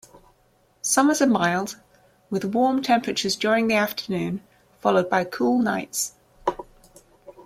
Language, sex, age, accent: English, female, 30-39, England English